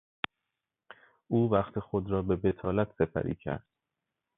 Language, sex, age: Persian, male, 19-29